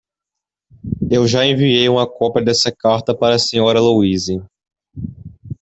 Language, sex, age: Portuguese, male, under 19